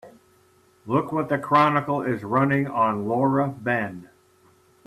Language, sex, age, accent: English, male, 60-69, United States English